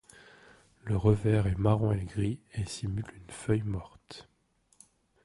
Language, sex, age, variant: French, male, 19-29, Français de métropole